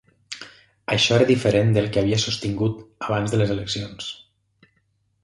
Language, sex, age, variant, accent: Catalan, male, 30-39, Nord-Occidental, Lleidatà